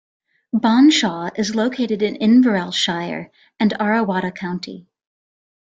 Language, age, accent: English, 19-29, United States English